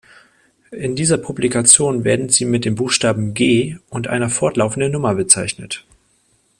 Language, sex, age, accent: German, male, 30-39, Deutschland Deutsch